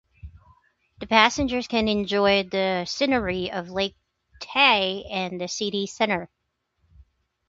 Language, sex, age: English, female, 40-49